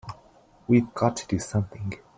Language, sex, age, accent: English, male, 19-29, United States English